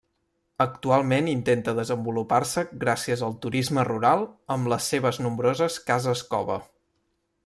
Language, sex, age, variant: Catalan, male, 19-29, Central